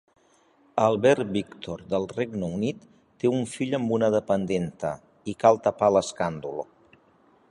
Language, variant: Catalan, Central